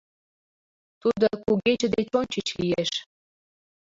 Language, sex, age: Mari, female, 19-29